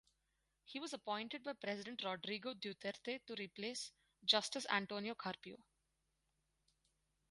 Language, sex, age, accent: English, female, 19-29, India and South Asia (India, Pakistan, Sri Lanka)